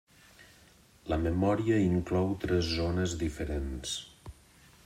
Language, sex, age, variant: Catalan, male, 50-59, Nord-Occidental